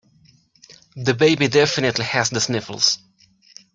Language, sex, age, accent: English, male, 30-39, United States English